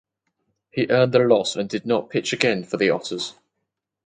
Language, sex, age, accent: English, male, under 19, England English